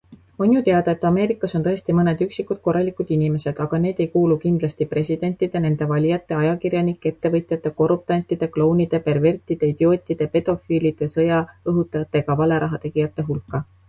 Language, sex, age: Estonian, female, 30-39